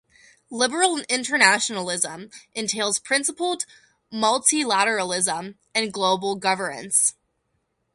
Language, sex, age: English, female, under 19